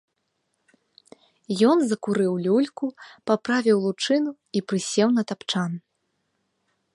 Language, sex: Belarusian, female